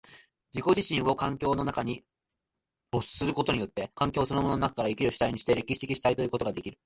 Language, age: Japanese, 19-29